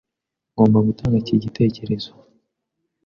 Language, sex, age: Kinyarwanda, male, 19-29